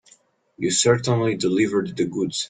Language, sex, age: English, male, 19-29